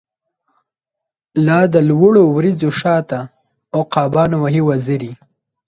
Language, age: Pashto, 19-29